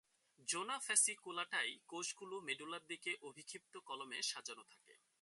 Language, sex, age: Bengali, male, 19-29